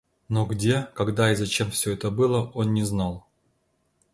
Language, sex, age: Russian, male, 40-49